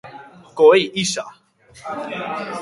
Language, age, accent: Spanish, under 19, España: Norte peninsular (Asturias, Castilla y León, Cantabria, País Vasco, Navarra, Aragón, La Rioja, Guadalajara, Cuenca)